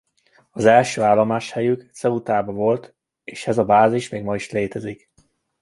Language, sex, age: Hungarian, male, 19-29